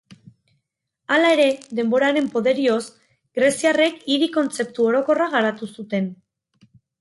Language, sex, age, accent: Basque, female, 30-39, Erdialdekoa edo Nafarra (Gipuzkoa, Nafarroa)